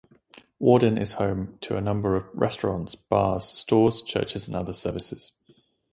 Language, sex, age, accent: English, male, 19-29, England English